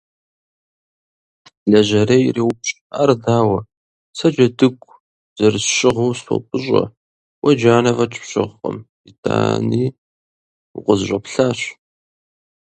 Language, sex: Kabardian, female